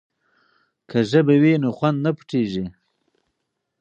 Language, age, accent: Pashto, 30-39, کندهارۍ لهجه